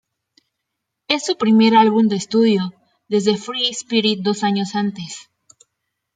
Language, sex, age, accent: Spanish, female, 19-29, México